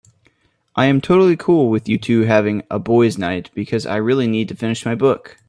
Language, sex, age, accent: English, male, 19-29, United States English